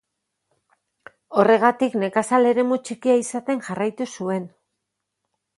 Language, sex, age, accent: Basque, female, 50-59, Mendebalekoa (Araba, Bizkaia, Gipuzkoako mendebaleko herri batzuk)